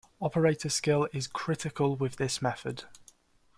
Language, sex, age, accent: English, male, under 19, England English